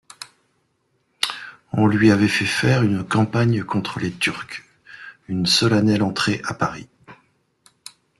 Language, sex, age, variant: French, male, 50-59, Français de métropole